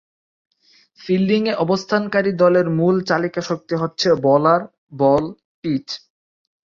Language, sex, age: Bengali, male, 19-29